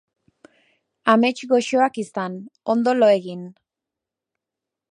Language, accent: Basque, Erdialdekoa edo Nafarra (Gipuzkoa, Nafarroa)